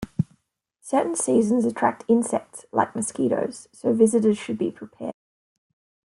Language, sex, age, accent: English, female, 19-29, Australian English